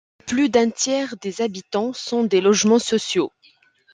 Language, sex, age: French, female, 19-29